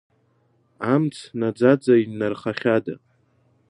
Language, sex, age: Abkhazian, female, 19-29